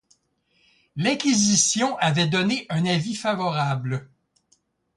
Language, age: French, 60-69